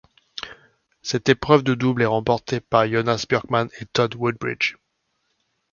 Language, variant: French, Français de métropole